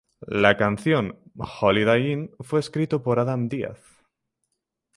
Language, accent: Spanish, España: Centro-Sur peninsular (Madrid, Toledo, Castilla-La Mancha)